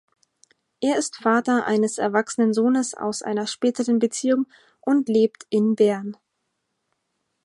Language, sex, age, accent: German, female, 19-29, Deutschland Deutsch